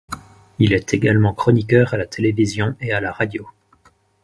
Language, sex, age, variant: French, male, 30-39, Français de métropole